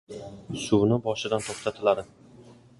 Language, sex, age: Uzbek, male, 19-29